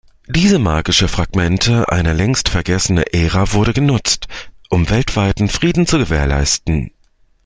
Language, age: German, 30-39